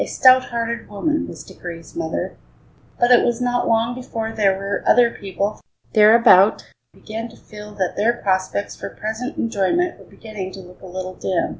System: none